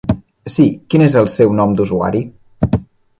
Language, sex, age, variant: Catalan, male, 19-29, Central